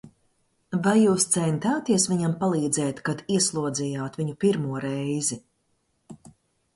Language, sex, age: Latvian, female, 40-49